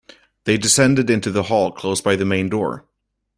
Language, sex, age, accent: English, male, 19-29, United States English